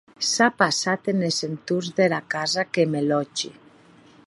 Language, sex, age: Occitan, female, 40-49